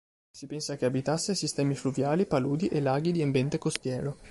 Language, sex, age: Italian, male, 19-29